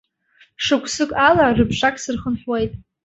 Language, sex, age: Abkhazian, female, under 19